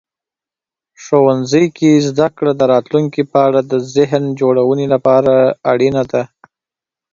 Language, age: Pashto, 30-39